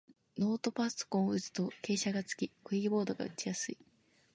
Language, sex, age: Japanese, female, under 19